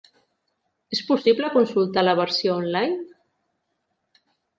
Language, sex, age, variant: Catalan, female, 40-49, Central